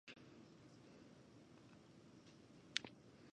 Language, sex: English, female